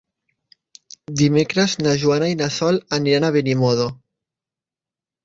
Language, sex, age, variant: Catalan, male, 19-29, Central